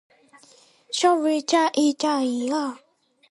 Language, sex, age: Chinese, female, 19-29